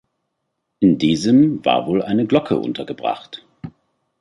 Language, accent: German, Deutschland Deutsch